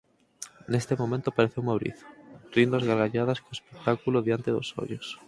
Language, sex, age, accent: Galician, male, 19-29, Normativo (estándar)